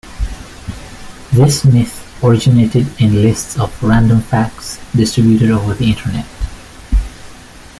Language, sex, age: English, male, 19-29